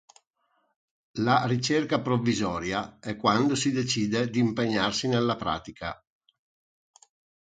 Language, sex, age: Italian, male, 40-49